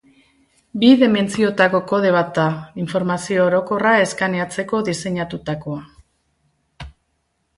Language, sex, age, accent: Basque, female, 50-59, Mendebalekoa (Araba, Bizkaia, Gipuzkoako mendebaleko herri batzuk)